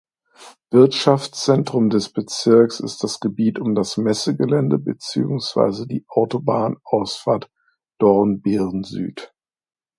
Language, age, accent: German, 30-39, Deutschland Deutsch